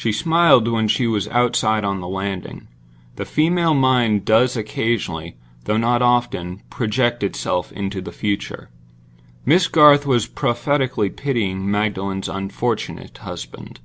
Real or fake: real